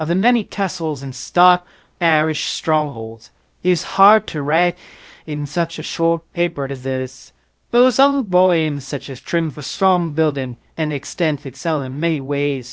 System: TTS, VITS